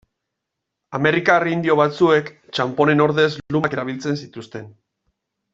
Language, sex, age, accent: Basque, male, 40-49, Mendebalekoa (Araba, Bizkaia, Gipuzkoako mendebaleko herri batzuk)